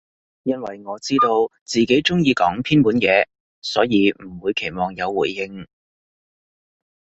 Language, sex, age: Cantonese, male, 19-29